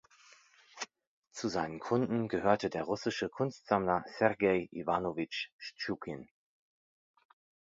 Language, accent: German, Deutschland Deutsch